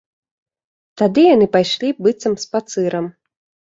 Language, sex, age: Belarusian, female, 30-39